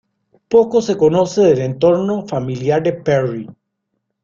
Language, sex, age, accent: Spanish, male, 50-59, América central